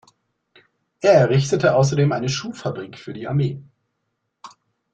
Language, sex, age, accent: German, male, 19-29, Deutschland Deutsch